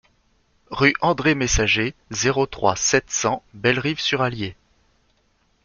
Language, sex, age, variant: French, male, 40-49, Français de métropole